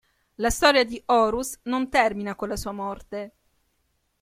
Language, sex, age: Italian, female, 40-49